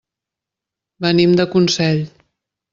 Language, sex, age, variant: Catalan, female, 50-59, Central